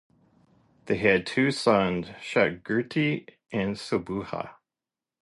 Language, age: English, 40-49